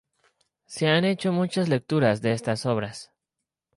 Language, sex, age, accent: Spanish, male, 19-29, México